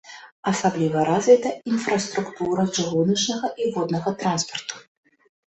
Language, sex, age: Belarusian, female, 19-29